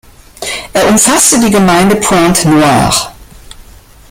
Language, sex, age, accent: German, female, 60-69, Deutschland Deutsch